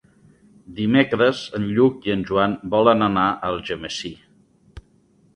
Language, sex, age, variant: Catalan, male, 50-59, Nord-Occidental